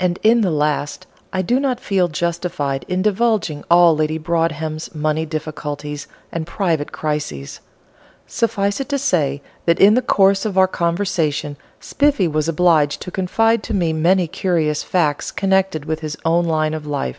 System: none